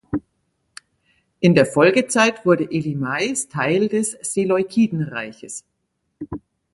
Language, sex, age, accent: German, female, 60-69, Deutschland Deutsch